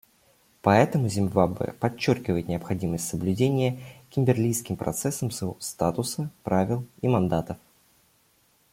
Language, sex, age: Russian, male, 19-29